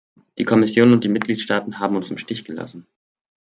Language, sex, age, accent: German, male, 19-29, Deutschland Deutsch